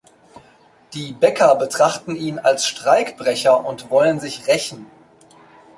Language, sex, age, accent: German, male, 30-39, Deutschland Deutsch